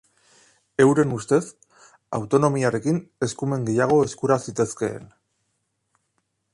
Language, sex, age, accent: Basque, male, 19-29, Erdialdekoa edo Nafarra (Gipuzkoa, Nafarroa)